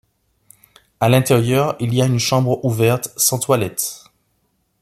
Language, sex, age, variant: French, male, 30-39, Français des départements et régions d'outre-mer